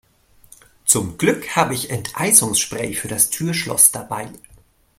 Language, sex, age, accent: German, male, 30-39, Deutschland Deutsch